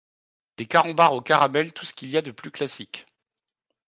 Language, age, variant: French, 30-39, Français de métropole